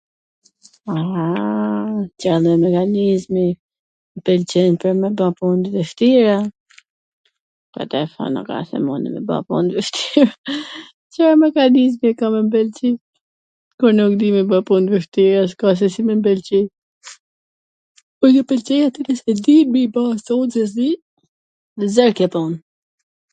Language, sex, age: Gheg Albanian, female, 40-49